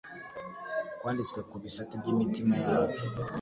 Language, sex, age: Kinyarwanda, male, 19-29